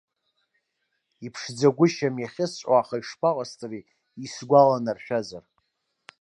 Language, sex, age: Abkhazian, male, 19-29